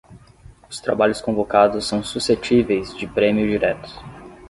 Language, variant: Portuguese, Portuguese (Brasil)